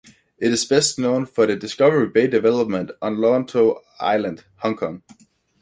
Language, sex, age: English, male, under 19